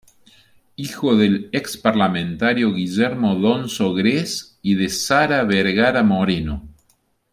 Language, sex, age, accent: Spanish, male, 50-59, Rioplatense: Argentina, Uruguay, este de Bolivia, Paraguay